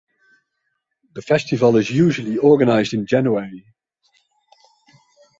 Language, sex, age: English, male, 30-39